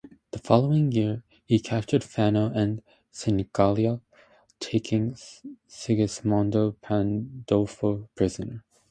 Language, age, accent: English, 19-29, United States English